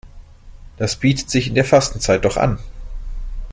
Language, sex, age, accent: German, male, 30-39, Deutschland Deutsch